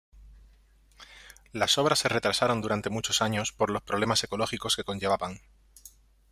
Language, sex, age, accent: Spanish, male, 30-39, España: Centro-Sur peninsular (Madrid, Toledo, Castilla-La Mancha)